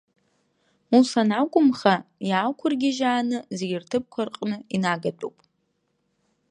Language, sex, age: Abkhazian, female, under 19